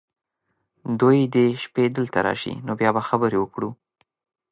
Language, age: Pashto, 19-29